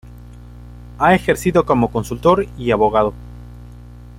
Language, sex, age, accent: Spanish, male, 19-29, Andino-Pacífico: Colombia, Perú, Ecuador, oeste de Bolivia y Venezuela andina